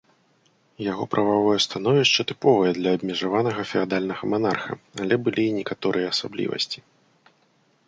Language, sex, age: Belarusian, male, 30-39